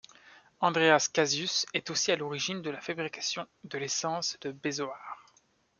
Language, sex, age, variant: French, male, 19-29, Français de métropole